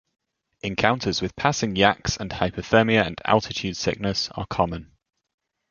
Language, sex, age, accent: English, male, 19-29, England English